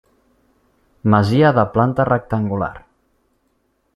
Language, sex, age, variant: Catalan, male, 30-39, Septentrional